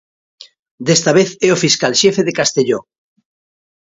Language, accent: Galician, Normativo (estándar)